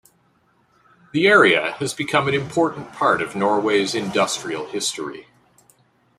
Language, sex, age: English, male, 50-59